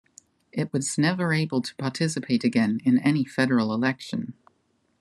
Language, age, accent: English, 30-39, Australian English